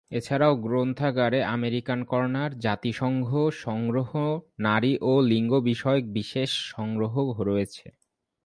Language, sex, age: Bengali, male, 19-29